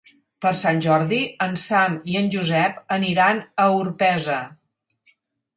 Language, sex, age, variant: Catalan, female, 50-59, Central